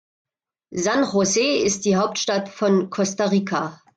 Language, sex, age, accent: German, female, 40-49, Deutschland Deutsch